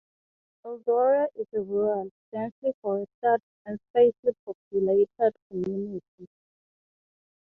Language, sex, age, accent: English, female, 19-29, Southern African (South Africa, Zimbabwe, Namibia)